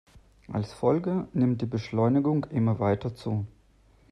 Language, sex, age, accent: German, male, 30-39, Deutschland Deutsch